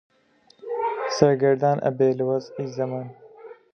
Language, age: Central Kurdish, 19-29